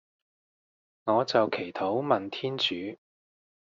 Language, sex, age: Cantonese, male, 30-39